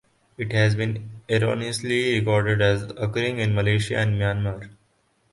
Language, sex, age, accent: English, male, under 19, India and South Asia (India, Pakistan, Sri Lanka)